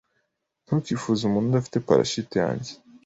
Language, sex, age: Kinyarwanda, male, 30-39